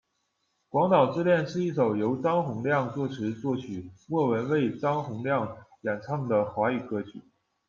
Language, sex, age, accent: Chinese, male, 19-29, 出生地：辽宁省